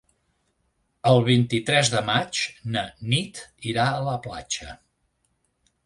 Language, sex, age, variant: Catalan, male, 70-79, Central